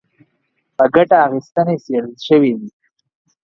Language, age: Pashto, 19-29